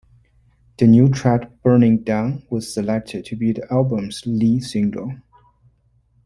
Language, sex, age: English, male, 40-49